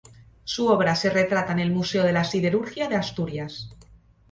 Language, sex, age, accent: Spanish, female, 19-29, España: Centro-Sur peninsular (Madrid, Toledo, Castilla-La Mancha)